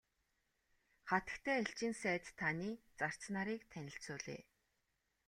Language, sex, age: Mongolian, female, 30-39